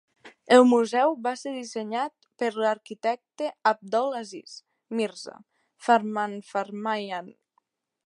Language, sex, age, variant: Catalan, female, under 19, Nord-Occidental